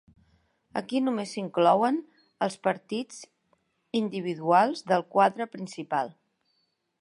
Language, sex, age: Catalan, female, 60-69